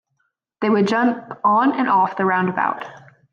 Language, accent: English, United States English